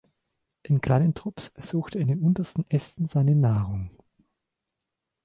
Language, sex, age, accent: German, male, 19-29, Deutschland Deutsch